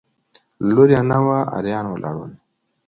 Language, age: Pashto, 19-29